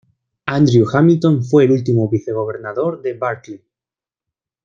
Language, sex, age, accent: Spanish, male, 19-29, España: Centro-Sur peninsular (Madrid, Toledo, Castilla-La Mancha)